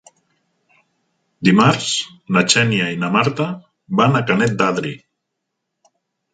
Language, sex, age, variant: Catalan, male, 50-59, Nord-Occidental